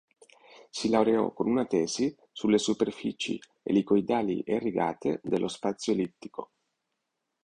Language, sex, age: Italian, male, 50-59